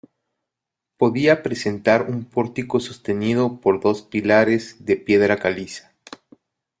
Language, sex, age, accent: Spanish, male, 30-39, México